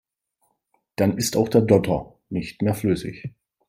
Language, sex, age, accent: German, male, 40-49, Deutschland Deutsch